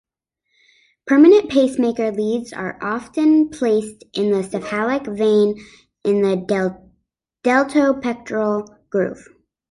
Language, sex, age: English, male, 19-29